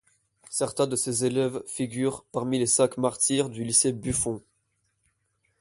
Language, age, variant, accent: French, under 19, Français d'Europe, Français de Belgique